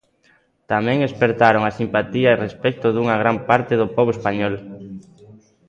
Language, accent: Galician, Atlántico (seseo e gheada)